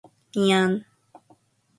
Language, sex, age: Korean, female, 19-29